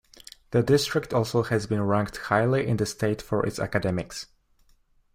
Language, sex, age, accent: English, male, under 19, United States English